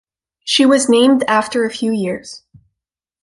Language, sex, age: English, female, under 19